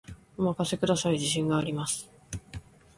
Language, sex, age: Japanese, female, 19-29